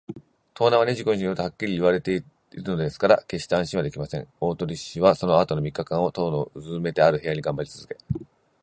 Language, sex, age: Japanese, male, 40-49